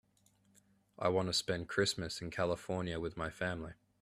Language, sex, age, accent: English, male, 30-39, Australian English